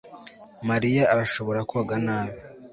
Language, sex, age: Kinyarwanda, male, 19-29